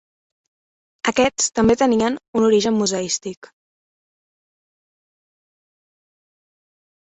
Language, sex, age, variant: Catalan, female, 19-29, Central